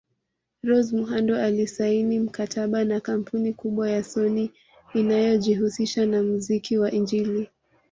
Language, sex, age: Swahili, female, 19-29